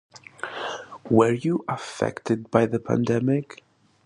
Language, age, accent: English, 19-29, United States English